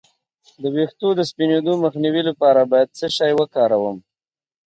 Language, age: Pashto, 30-39